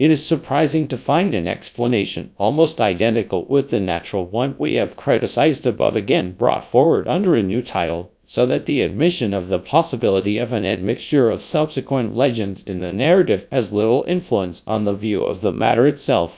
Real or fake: fake